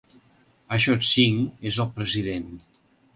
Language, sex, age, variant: Catalan, male, 60-69, Central